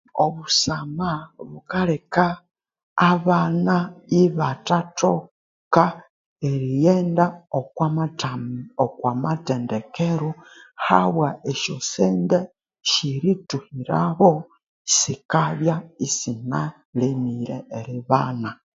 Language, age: Konzo, 19-29